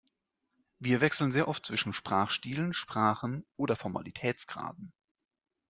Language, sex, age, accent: German, male, 30-39, Deutschland Deutsch